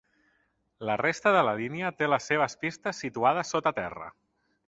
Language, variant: Catalan, Central